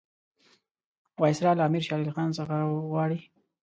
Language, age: Pashto, 19-29